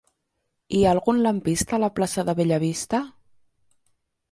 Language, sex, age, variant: Catalan, female, 30-39, Central